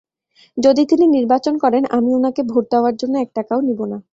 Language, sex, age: Bengali, female, 19-29